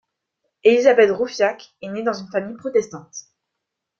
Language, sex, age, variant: French, female, under 19, Français de métropole